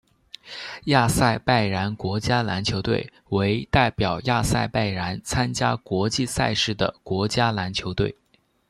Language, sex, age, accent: Chinese, male, under 19, 出生地：湖南省